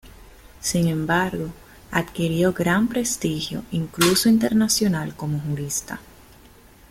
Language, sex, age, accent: Spanish, female, 19-29, Caribe: Cuba, Venezuela, Puerto Rico, República Dominicana, Panamá, Colombia caribeña, México caribeño, Costa del golfo de México